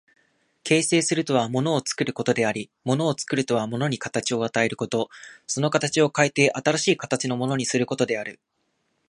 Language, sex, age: Japanese, male, 19-29